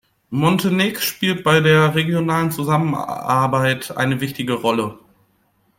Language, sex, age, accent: German, male, 19-29, Deutschland Deutsch